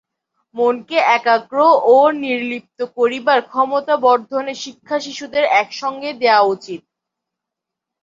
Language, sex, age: Bengali, female, 19-29